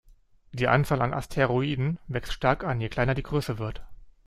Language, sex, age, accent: German, male, 30-39, Deutschland Deutsch